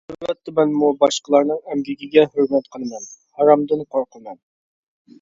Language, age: Uyghur, 19-29